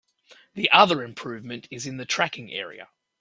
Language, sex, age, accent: English, male, 40-49, Australian English